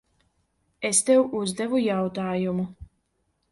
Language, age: Latvian, 30-39